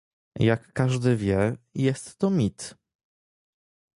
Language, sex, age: Polish, male, 19-29